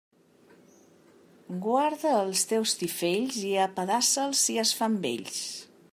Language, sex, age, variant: Catalan, female, 50-59, Central